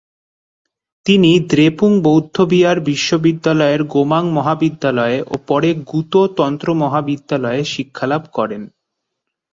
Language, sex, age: Bengali, male, 19-29